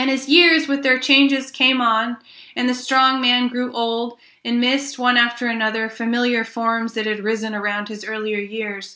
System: none